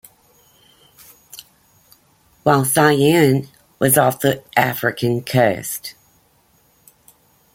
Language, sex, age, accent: English, female, 50-59, United States English